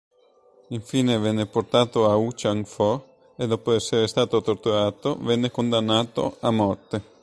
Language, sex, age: Italian, male, 19-29